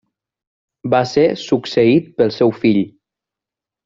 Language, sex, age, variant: Catalan, male, 19-29, Nord-Occidental